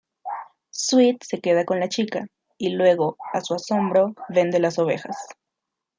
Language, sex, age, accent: Spanish, female, 19-29, Andino-Pacífico: Colombia, Perú, Ecuador, oeste de Bolivia y Venezuela andina